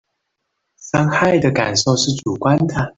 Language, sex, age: Chinese, male, 19-29